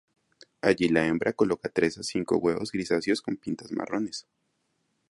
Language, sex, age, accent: Spanish, male, 19-29, Andino-Pacífico: Colombia, Perú, Ecuador, oeste de Bolivia y Venezuela andina